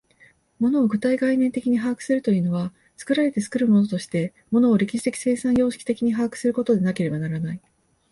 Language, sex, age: Japanese, female, 40-49